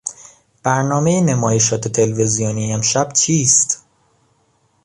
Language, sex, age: Persian, male, 19-29